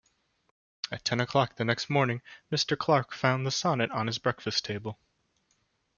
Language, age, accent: English, 19-29, United States English